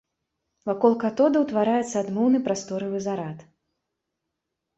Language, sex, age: Belarusian, female, 19-29